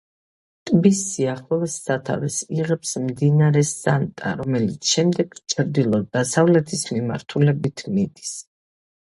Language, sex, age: Georgian, female, 50-59